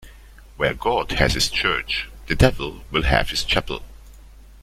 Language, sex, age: English, male, 40-49